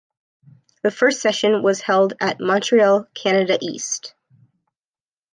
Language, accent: English, United States English